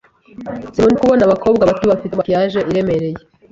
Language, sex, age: Kinyarwanda, female, 30-39